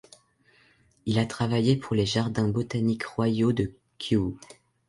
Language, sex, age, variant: French, male, under 19, Français de métropole